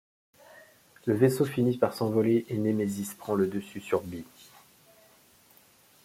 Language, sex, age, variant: French, male, 30-39, Français de métropole